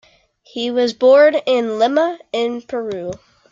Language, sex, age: English, female, under 19